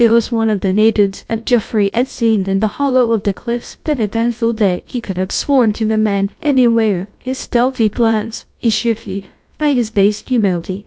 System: TTS, GlowTTS